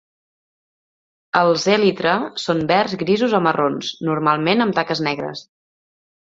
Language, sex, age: Catalan, female, 30-39